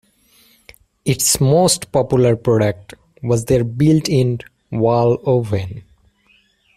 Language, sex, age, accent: English, male, 19-29, United States English